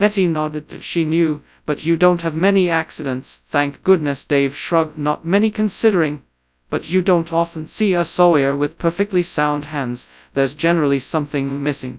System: TTS, FastPitch